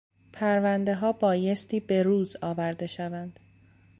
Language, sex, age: Persian, female, 19-29